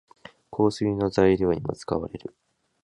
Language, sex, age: Japanese, male, 19-29